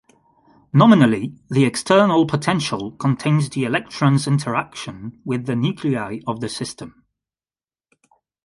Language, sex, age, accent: English, male, 19-29, England English